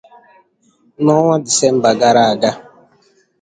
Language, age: Igbo, under 19